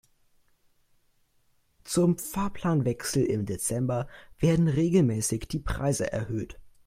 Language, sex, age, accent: German, male, under 19, Deutschland Deutsch